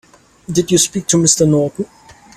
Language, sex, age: English, male, 19-29